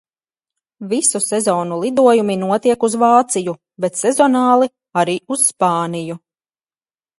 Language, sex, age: Latvian, female, 30-39